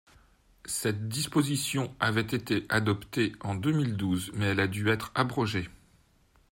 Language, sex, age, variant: French, male, 50-59, Français de métropole